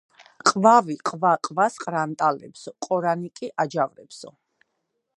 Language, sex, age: Georgian, female, 30-39